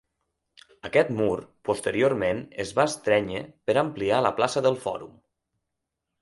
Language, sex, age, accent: Catalan, male, 19-29, central; nord-occidental